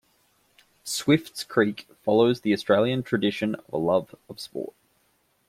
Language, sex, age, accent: English, male, 30-39, Australian English